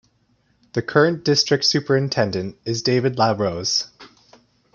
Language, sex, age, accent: English, male, 19-29, Canadian English